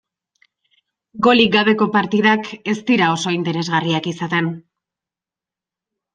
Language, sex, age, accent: Basque, female, 19-29, Erdialdekoa edo Nafarra (Gipuzkoa, Nafarroa)